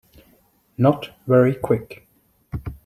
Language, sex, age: English, male, 30-39